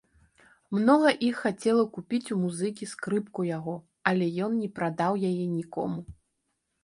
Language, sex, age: Belarusian, female, 40-49